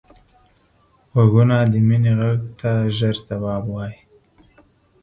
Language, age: Pashto, 30-39